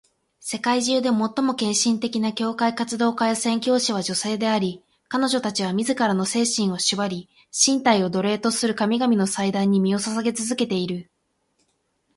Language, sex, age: Japanese, female, 19-29